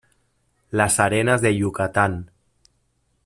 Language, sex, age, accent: Spanish, male, 40-49, España: Norte peninsular (Asturias, Castilla y León, Cantabria, País Vasco, Navarra, Aragón, La Rioja, Guadalajara, Cuenca)